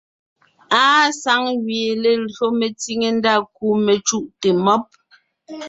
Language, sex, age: Ngiemboon, female, 30-39